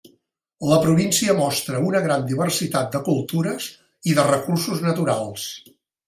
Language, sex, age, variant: Catalan, male, 60-69, Central